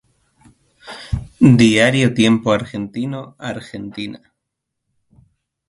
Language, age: Spanish, 19-29